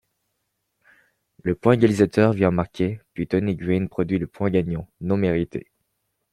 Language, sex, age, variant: French, male, 19-29, Français de métropole